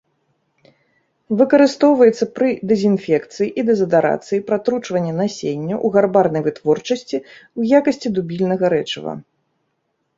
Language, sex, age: Belarusian, female, 30-39